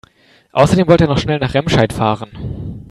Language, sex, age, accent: German, male, 19-29, Deutschland Deutsch